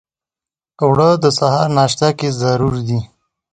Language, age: Pashto, 19-29